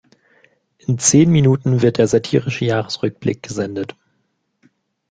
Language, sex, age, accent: German, male, 19-29, Deutschland Deutsch